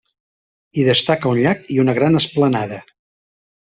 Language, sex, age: Catalan, male, 40-49